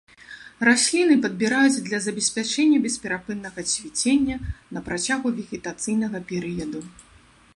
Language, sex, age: Belarusian, female, 30-39